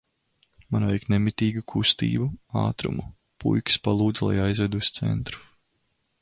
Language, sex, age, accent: Latvian, male, 19-29, Vidzemes